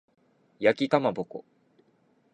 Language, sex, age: Japanese, male, 19-29